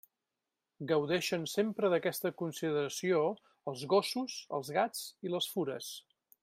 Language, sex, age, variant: Catalan, male, 50-59, Central